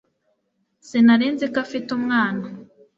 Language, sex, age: Kinyarwanda, female, 19-29